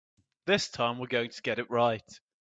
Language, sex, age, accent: English, male, 19-29, England English